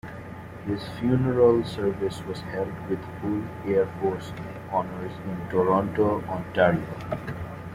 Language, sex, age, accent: English, male, 19-29, England English